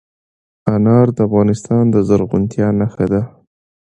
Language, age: Pashto, 19-29